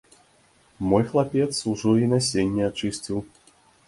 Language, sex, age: Belarusian, male, 30-39